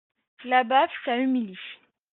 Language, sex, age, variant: French, male, 19-29, Français de métropole